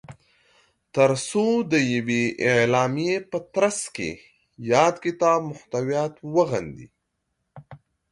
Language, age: Pashto, 30-39